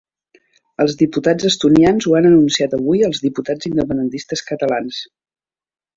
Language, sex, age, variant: Catalan, female, 40-49, Central